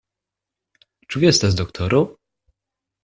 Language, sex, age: Esperanto, male, 19-29